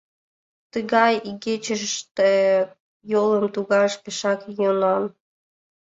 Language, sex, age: Mari, female, under 19